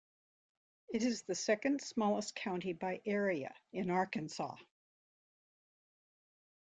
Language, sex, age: English, female, 70-79